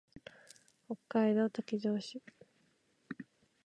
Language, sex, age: Japanese, female, 19-29